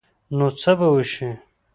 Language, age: Pashto, 30-39